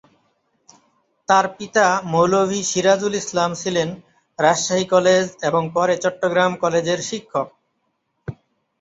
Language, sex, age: Bengali, male, 30-39